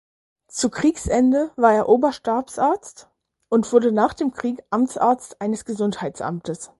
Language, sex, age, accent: German, female, 19-29, Deutschland Deutsch